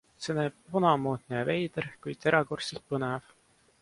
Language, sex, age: Estonian, male, 19-29